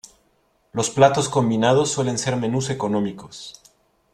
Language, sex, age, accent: Spanish, male, 30-39, México